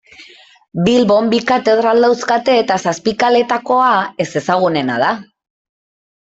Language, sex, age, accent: Basque, female, 30-39, Mendebalekoa (Araba, Bizkaia, Gipuzkoako mendebaleko herri batzuk)